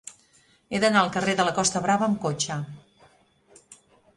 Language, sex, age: Catalan, female, 50-59